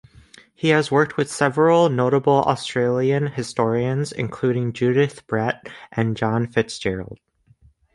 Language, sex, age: English, male, under 19